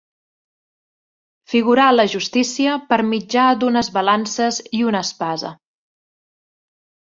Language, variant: Catalan, Central